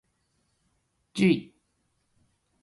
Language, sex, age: Japanese, female, 19-29